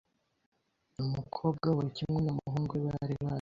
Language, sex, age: Kinyarwanda, male, under 19